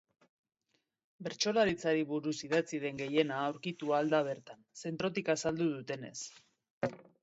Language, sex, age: Basque, female, 40-49